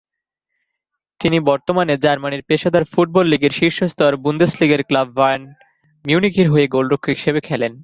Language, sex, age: Bengali, male, 19-29